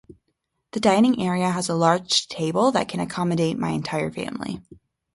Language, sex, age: English, female, 19-29